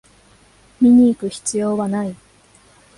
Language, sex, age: Japanese, female, 19-29